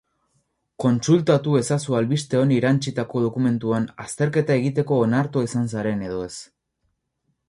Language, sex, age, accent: Basque, male, 19-29, Mendebalekoa (Araba, Bizkaia, Gipuzkoako mendebaleko herri batzuk)